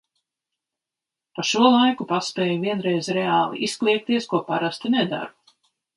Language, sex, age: Latvian, female, 60-69